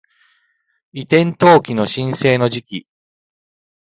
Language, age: Japanese, 50-59